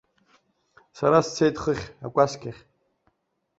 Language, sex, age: Abkhazian, male, 40-49